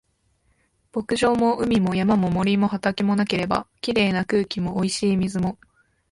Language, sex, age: Japanese, female, 19-29